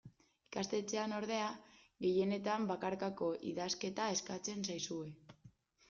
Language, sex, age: Basque, female, 19-29